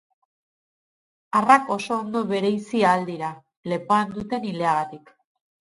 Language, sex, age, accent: Basque, female, 30-39, Mendebalekoa (Araba, Bizkaia, Gipuzkoako mendebaleko herri batzuk)